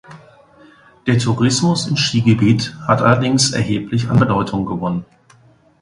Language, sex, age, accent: German, male, 40-49, Deutschland Deutsch